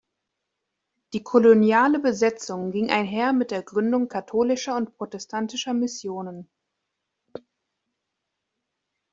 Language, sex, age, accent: German, female, 19-29, Deutschland Deutsch